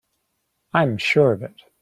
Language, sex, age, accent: English, male, 30-39, New Zealand English